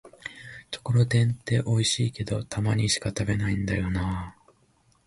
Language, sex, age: Japanese, male, 19-29